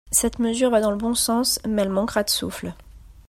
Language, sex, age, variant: French, female, 19-29, Français de métropole